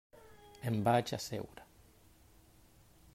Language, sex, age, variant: Catalan, male, 30-39, Central